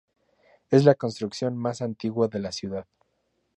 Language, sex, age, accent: Spanish, male, 19-29, México